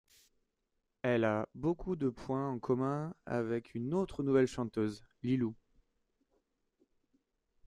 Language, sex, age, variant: French, male, 30-39, Français de métropole